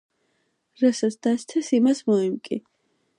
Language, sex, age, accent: Georgian, female, under 19, მშვიდი